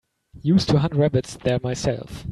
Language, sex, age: English, male, 19-29